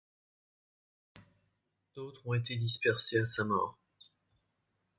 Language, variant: French, Français de métropole